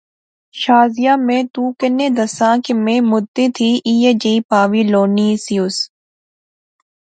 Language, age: Pahari-Potwari, 19-29